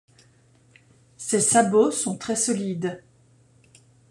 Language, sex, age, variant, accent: French, female, 40-49, Français d'Europe, Français de Belgique